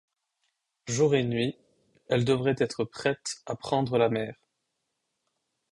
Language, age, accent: French, 19-29, Français du Maroc